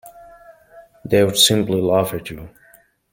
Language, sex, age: English, male, 30-39